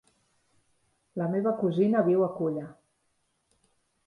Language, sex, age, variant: Catalan, female, 40-49, Central